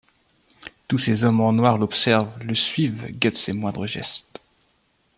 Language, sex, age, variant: French, male, 30-39, Français de métropole